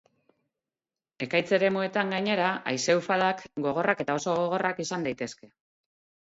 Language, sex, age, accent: Basque, female, 40-49, Mendebalekoa (Araba, Bizkaia, Gipuzkoako mendebaleko herri batzuk)